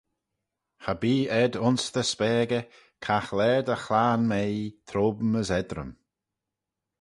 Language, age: Manx, 40-49